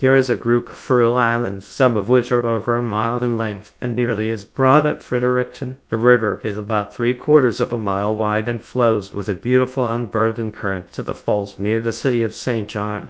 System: TTS, GlowTTS